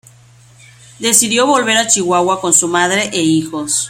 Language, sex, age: Spanish, female, 30-39